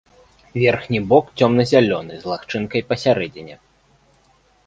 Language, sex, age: Belarusian, male, 19-29